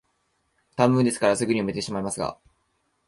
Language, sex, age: Japanese, male, 19-29